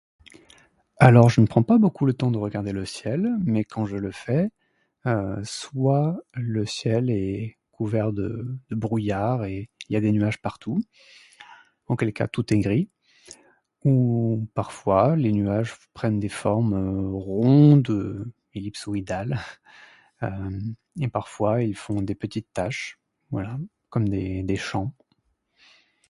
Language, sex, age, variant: French, male, 30-39, Français de métropole